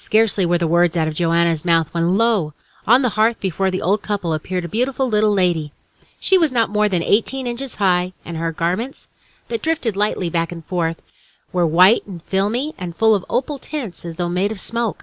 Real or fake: real